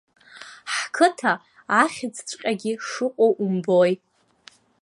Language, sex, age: Abkhazian, female, under 19